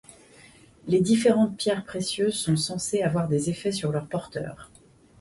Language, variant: French, Français de métropole